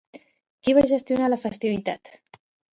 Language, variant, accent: Catalan, Central, central